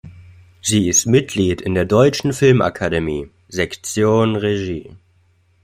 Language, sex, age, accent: German, male, 19-29, Deutschland Deutsch